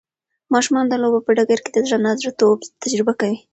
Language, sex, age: Pashto, female, 19-29